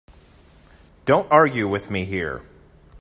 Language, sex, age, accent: English, male, 30-39, United States English